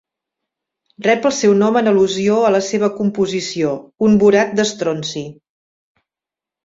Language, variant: Catalan, Septentrional